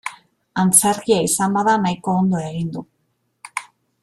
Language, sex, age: Basque, female, 30-39